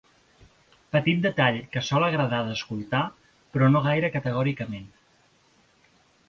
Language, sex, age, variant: Catalan, male, 19-29, Central